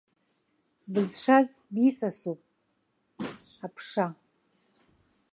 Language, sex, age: Abkhazian, female, 50-59